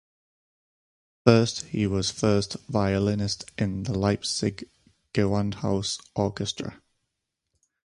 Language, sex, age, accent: English, male, 30-39, England English